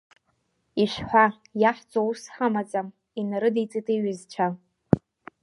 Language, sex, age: Abkhazian, female, 19-29